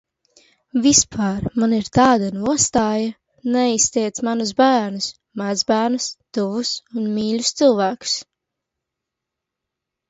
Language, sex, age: Latvian, female, under 19